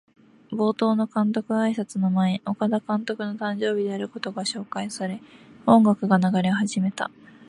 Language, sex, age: Japanese, female, 19-29